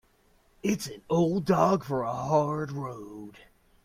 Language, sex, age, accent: English, male, 19-29, United States English